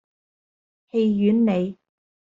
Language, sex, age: Cantonese, female, 30-39